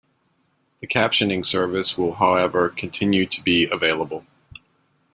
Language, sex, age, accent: English, male, 30-39, United States English